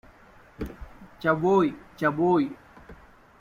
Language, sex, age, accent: Spanish, male, 19-29, América central